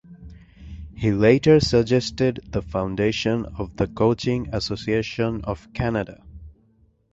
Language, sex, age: English, male, 19-29